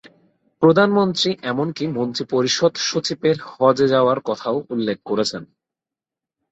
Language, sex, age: Bengali, male, 19-29